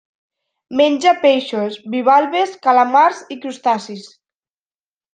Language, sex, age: Catalan, female, 19-29